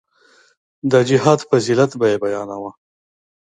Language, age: Pashto, 30-39